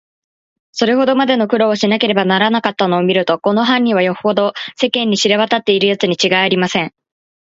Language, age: Japanese, 19-29